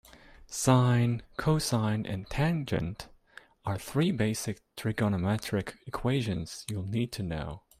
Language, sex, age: English, male, 30-39